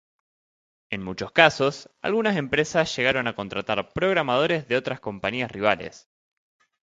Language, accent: Spanish, Rioplatense: Argentina, Uruguay, este de Bolivia, Paraguay